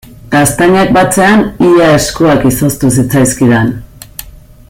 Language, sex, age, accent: Basque, female, 40-49, Erdialdekoa edo Nafarra (Gipuzkoa, Nafarroa)